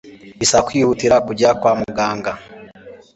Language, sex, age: Kinyarwanda, male, 19-29